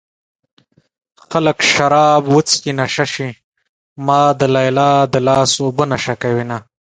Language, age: Pashto, 19-29